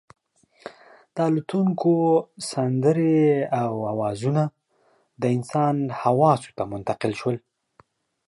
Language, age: Pashto, 19-29